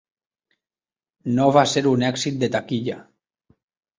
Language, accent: Catalan, valencià